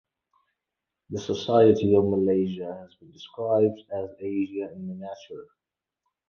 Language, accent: English, England English